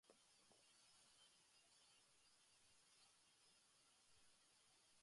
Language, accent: Basque, Mendebalekoa (Araba, Bizkaia, Gipuzkoako mendebaleko herri batzuk)